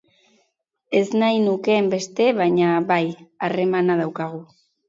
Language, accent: Basque, Mendebalekoa (Araba, Bizkaia, Gipuzkoako mendebaleko herri batzuk)